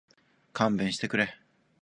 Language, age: Japanese, 19-29